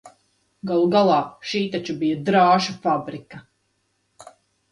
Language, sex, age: Latvian, female, 30-39